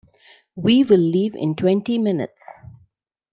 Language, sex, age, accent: English, female, 40-49, India and South Asia (India, Pakistan, Sri Lanka)